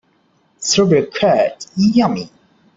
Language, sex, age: English, male, 30-39